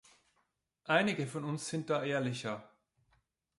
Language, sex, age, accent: German, male, 40-49, Österreichisches Deutsch